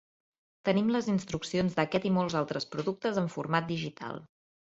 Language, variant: Catalan, Central